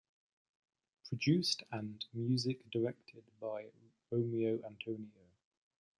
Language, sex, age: English, male, 30-39